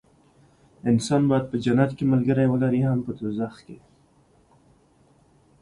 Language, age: Pashto, 30-39